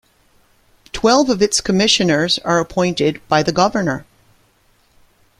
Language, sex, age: English, female, 50-59